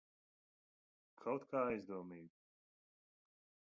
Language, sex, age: Latvian, male, 30-39